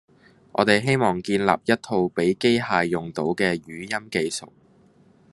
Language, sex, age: Cantonese, male, under 19